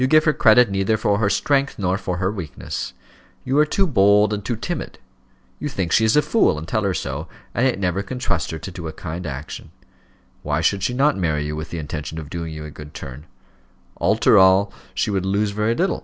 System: none